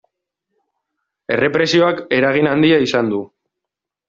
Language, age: Basque, 19-29